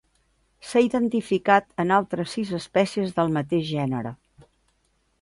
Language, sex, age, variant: Catalan, female, 60-69, Central